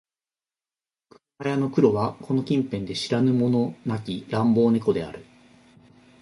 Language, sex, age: Japanese, male, 50-59